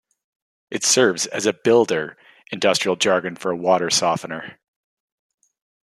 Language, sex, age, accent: English, male, 19-29, Canadian English